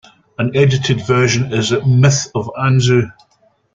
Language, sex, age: English, male, 50-59